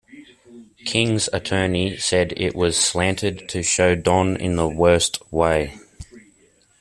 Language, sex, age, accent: English, male, 30-39, Australian English